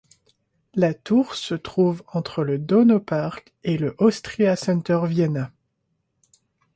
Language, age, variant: French, 19-29, Français de métropole